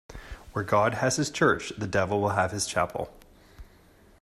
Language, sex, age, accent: English, male, 30-39, Canadian English